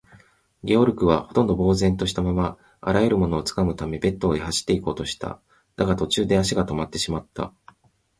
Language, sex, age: Japanese, male, 30-39